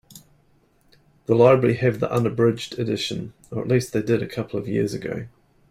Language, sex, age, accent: English, male, 40-49, New Zealand English